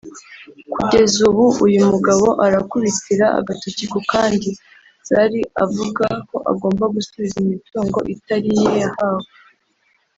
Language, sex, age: Kinyarwanda, female, 19-29